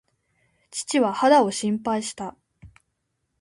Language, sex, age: Japanese, female, 19-29